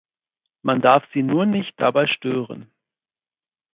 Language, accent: German, Deutschland Deutsch